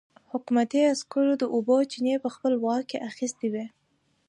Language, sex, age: Pashto, female, 19-29